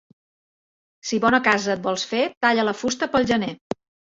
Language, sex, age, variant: Catalan, female, 50-59, Central